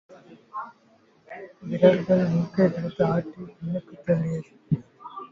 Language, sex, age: Tamil, male, 19-29